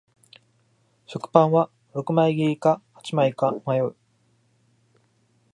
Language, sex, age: Japanese, male, 19-29